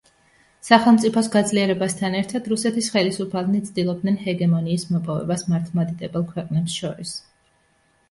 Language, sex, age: Georgian, female, 30-39